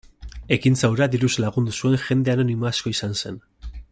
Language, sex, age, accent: Basque, male, 19-29, Erdialdekoa edo Nafarra (Gipuzkoa, Nafarroa)